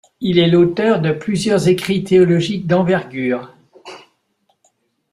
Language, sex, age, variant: French, male, 70-79, Français de métropole